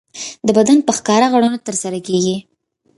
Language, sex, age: Pashto, female, 19-29